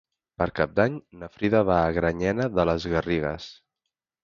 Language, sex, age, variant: Catalan, male, 19-29, Central